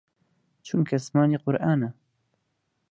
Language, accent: Central Kurdish, سۆرانی